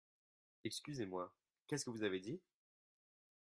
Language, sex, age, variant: French, male, 19-29, Français de métropole